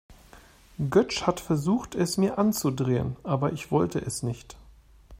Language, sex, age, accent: German, male, 40-49, Deutschland Deutsch